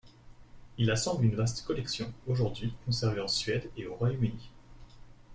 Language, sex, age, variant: French, male, 19-29, Français de métropole